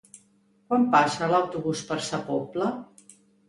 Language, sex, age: Catalan, female, 50-59